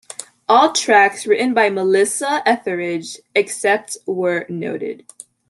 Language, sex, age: English, female, under 19